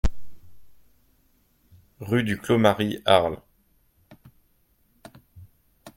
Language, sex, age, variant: French, male, 19-29, Français de métropole